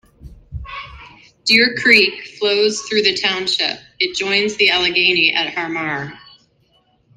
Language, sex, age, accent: English, male, 30-39, India and South Asia (India, Pakistan, Sri Lanka)